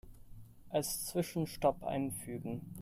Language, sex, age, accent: German, male, 19-29, Deutschland Deutsch